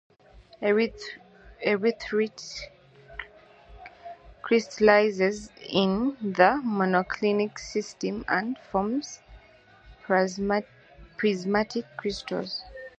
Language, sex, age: English, female, 30-39